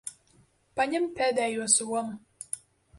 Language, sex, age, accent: Latvian, female, 19-29, Riga